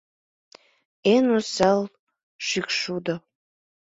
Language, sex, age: Mari, female, under 19